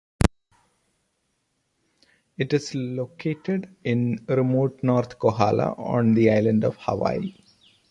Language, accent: English, India and South Asia (India, Pakistan, Sri Lanka)